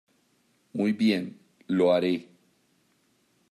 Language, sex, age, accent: Spanish, male, 40-49, Andino-Pacífico: Colombia, Perú, Ecuador, oeste de Bolivia y Venezuela andina